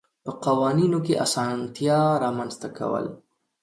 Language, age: Pashto, 30-39